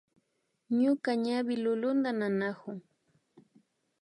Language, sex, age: Imbabura Highland Quichua, female, 30-39